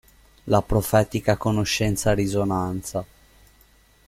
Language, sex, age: Italian, male, 19-29